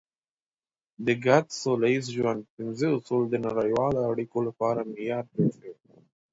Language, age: Pashto, 19-29